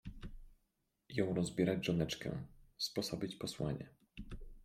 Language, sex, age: Polish, male, 19-29